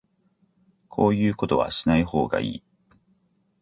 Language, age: Japanese, 40-49